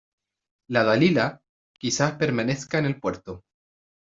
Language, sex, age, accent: Spanish, male, 19-29, Chileno: Chile, Cuyo